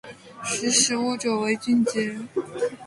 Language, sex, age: Chinese, female, 19-29